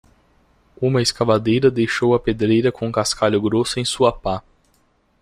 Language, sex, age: Portuguese, male, 19-29